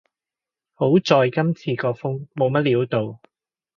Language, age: Cantonese, 40-49